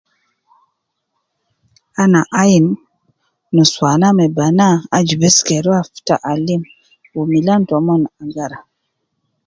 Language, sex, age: Nubi, female, 30-39